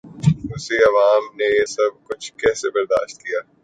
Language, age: Urdu, 19-29